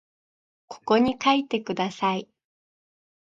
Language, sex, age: Japanese, female, 19-29